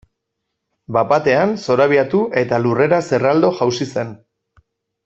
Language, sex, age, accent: Basque, male, 30-39, Erdialdekoa edo Nafarra (Gipuzkoa, Nafarroa)